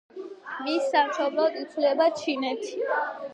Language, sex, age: Georgian, female, under 19